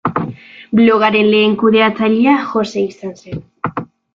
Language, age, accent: Basque, under 19, Mendebalekoa (Araba, Bizkaia, Gipuzkoako mendebaleko herri batzuk)